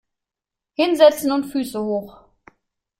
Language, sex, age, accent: German, female, 19-29, Deutschland Deutsch